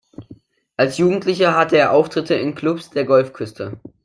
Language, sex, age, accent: German, male, under 19, Deutschland Deutsch